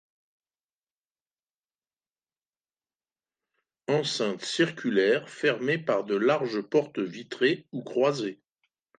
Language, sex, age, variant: French, male, 60-69, Français de métropole